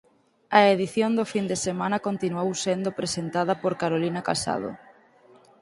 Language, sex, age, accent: Galician, female, 19-29, Normativo (estándar)